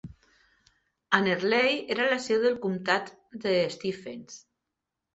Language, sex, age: Catalan, female, 50-59